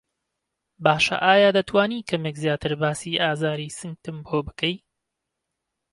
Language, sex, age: Central Kurdish, male, 19-29